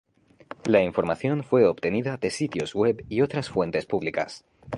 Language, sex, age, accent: Spanish, male, 19-29, España: Centro-Sur peninsular (Madrid, Toledo, Castilla-La Mancha)